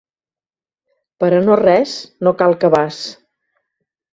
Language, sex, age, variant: Catalan, female, 60-69, Central